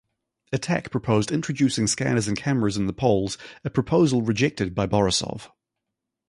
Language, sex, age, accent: English, male, 30-39, New Zealand English